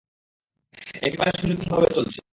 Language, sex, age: Bengali, male, 19-29